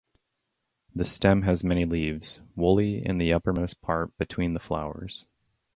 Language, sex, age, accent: English, male, 19-29, United States English